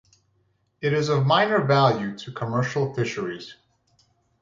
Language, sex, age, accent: English, male, 19-29, United States English